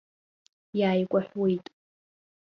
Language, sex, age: Abkhazian, female, under 19